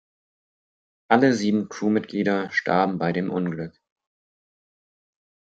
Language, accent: German, Deutschland Deutsch; Hochdeutsch